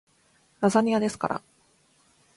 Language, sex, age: Japanese, female, 19-29